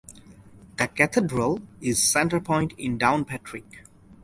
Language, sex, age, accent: English, male, 19-29, United States English